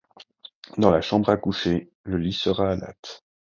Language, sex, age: French, male, 19-29